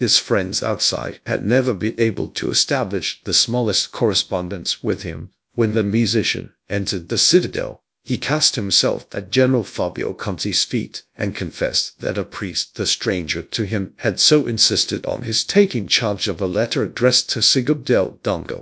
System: TTS, GradTTS